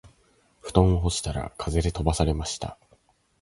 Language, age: Japanese, 19-29